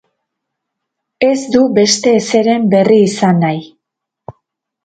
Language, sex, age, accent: Basque, female, 50-59, Mendebalekoa (Araba, Bizkaia, Gipuzkoako mendebaleko herri batzuk)